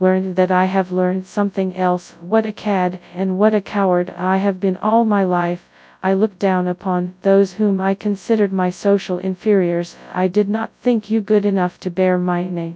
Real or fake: fake